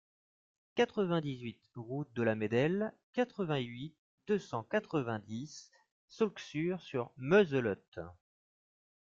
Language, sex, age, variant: French, male, 30-39, Français de métropole